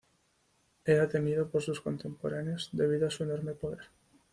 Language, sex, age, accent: Spanish, male, 19-29, España: Norte peninsular (Asturias, Castilla y León, Cantabria, País Vasco, Navarra, Aragón, La Rioja, Guadalajara, Cuenca)